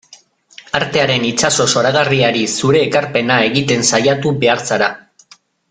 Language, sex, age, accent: Basque, male, 40-49, Mendebalekoa (Araba, Bizkaia, Gipuzkoako mendebaleko herri batzuk)